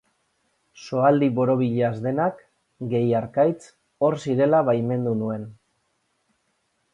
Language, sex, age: Basque, male, 40-49